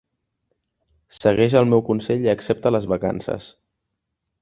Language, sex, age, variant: Catalan, male, 19-29, Central